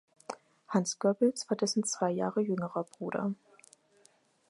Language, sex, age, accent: German, female, 19-29, Deutschland Deutsch